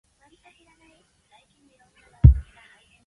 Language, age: English, 19-29